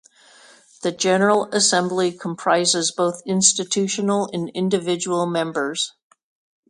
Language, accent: English, United States English